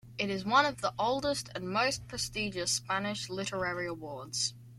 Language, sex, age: English, male, under 19